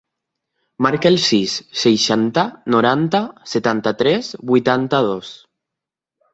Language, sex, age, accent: Catalan, male, 19-29, valencià